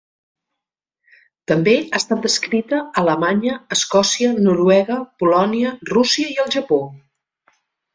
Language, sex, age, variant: Catalan, female, 50-59, Central